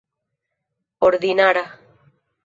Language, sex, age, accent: Esperanto, female, under 19, Internacia